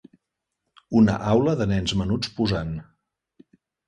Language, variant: Catalan, Central